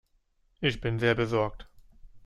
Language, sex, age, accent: German, male, 30-39, Deutschland Deutsch